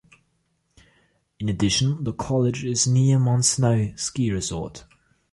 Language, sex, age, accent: English, male, under 19, England English